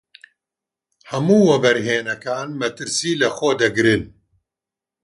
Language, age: Central Kurdish, 60-69